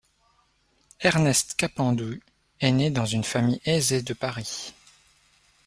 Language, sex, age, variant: French, male, 30-39, Français de métropole